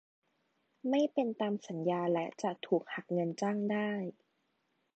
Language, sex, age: Thai, female, 19-29